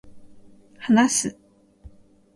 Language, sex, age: Japanese, female, 19-29